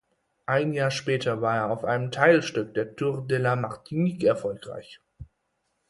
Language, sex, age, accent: German, male, 19-29, Deutschland Deutsch